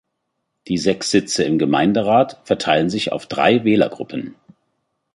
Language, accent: German, Deutschland Deutsch